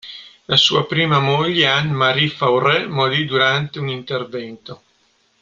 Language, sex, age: Italian, male, 30-39